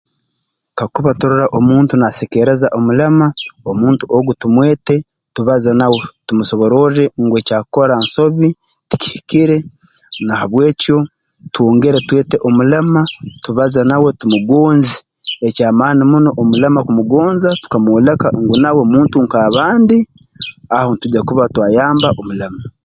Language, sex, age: Tooro, male, 40-49